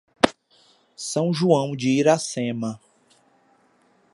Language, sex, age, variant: Portuguese, male, 19-29, Portuguese (Brasil)